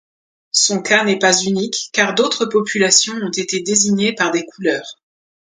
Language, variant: French, Français de métropole